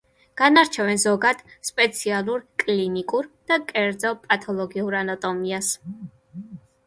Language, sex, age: Georgian, female, 19-29